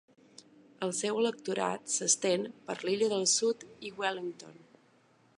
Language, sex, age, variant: Catalan, female, 30-39, Balear